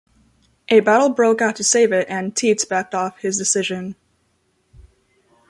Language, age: English, 19-29